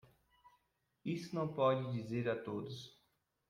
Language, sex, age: Portuguese, male, 19-29